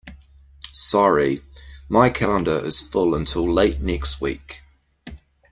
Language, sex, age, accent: English, male, 40-49, New Zealand English